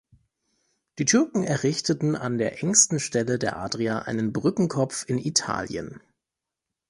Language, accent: German, Deutschland Deutsch